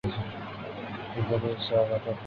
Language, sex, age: Bengali, male, under 19